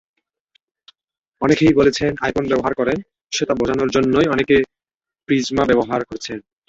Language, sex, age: Bengali, male, 19-29